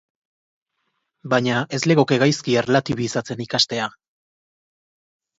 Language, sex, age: Basque, male, 30-39